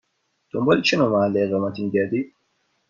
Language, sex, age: Persian, male, 19-29